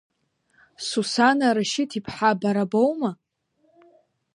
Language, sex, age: Abkhazian, female, under 19